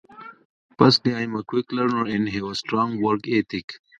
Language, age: English, 30-39